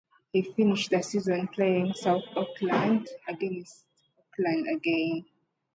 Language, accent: English, United States English